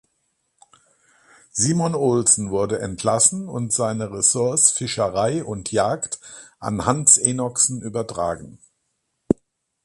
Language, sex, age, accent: German, male, 60-69, Deutschland Deutsch